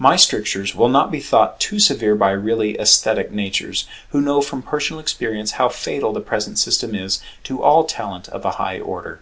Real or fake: real